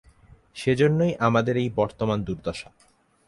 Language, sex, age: Bengali, male, 19-29